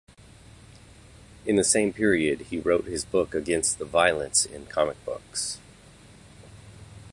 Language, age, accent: English, 30-39, United States English